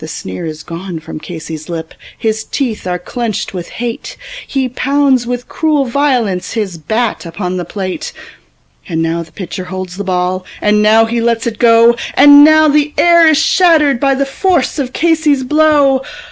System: none